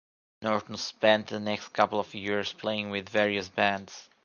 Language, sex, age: English, male, 19-29